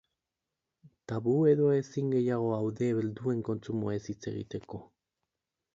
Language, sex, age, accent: Basque, male, 19-29, Mendebalekoa (Araba, Bizkaia, Gipuzkoako mendebaleko herri batzuk)